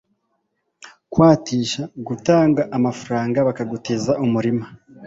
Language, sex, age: Kinyarwanda, male, 19-29